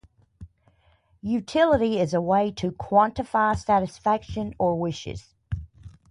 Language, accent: English, United States English